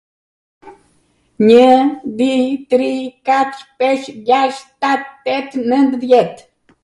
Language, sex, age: Arvanitika Albanian, female, 70-79